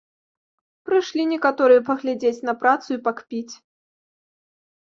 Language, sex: Belarusian, female